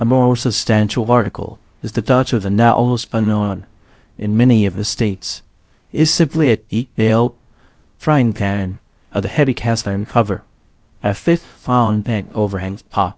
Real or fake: fake